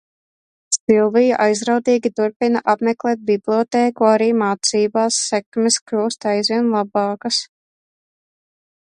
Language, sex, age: Latvian, female, under 19